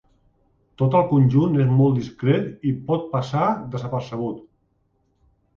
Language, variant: Catalan, Central